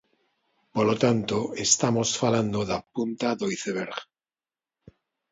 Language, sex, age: Galician, male, 50-59